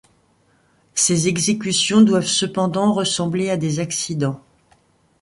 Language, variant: French, Français de métropole